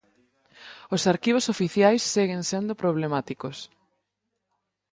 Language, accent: Galician, Normativo (estándar)